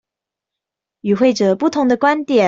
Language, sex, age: Chinese, female, 19-29